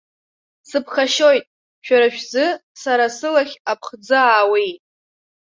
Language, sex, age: Abkhazian, female, under 19